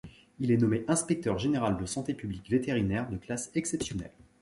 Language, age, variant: French, 40-49, Français de métropole